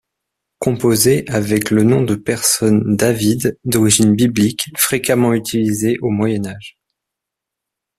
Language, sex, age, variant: French, male, 30-39, Français de métropole